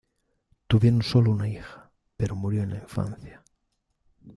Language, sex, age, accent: Spanish, male, 50-59, España: Norte peninsular (Asturias, Castilla y León, Cantabria, País Vasco, Navarra, Aragón, La Rioja, Guadalajara, Cuenca)